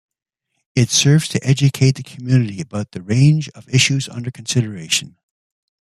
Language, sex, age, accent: English, male, 60-69, Canadian English